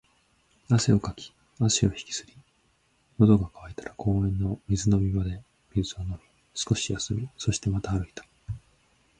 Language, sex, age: Japanese, male, 30-39